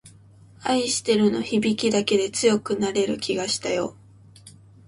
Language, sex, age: Japanese, female, 19-29